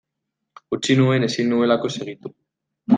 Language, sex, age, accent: Basque, male, 19-29, Mendebalekoa (Araba, Bizkaia, Gipuzkoako mendebaleko herri batzuk)